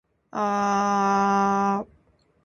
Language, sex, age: Indonesian, female, 19-29